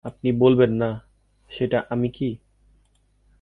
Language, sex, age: Bengali, male, 19-29